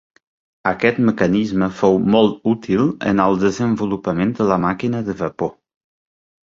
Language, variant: Catalan, Balear